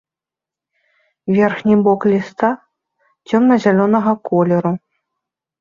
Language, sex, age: Belarusian, female, 19-29